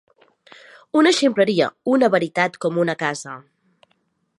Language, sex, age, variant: Catalan, female, 30-39, Central